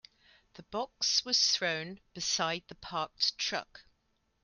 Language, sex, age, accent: English, female, 50-59, England English